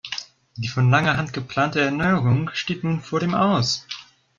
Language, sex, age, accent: German, male, under 19, Deutschland Deutsch